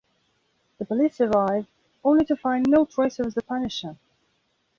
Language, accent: English, England English